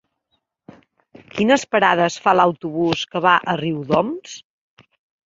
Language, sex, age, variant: Catalan, female, 40-49, Central